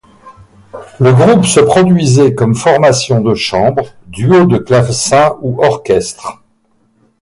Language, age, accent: French, 60-69, Français de l'ouest de la France